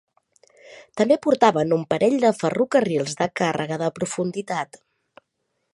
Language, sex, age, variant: Catalan, female, 30-39, Central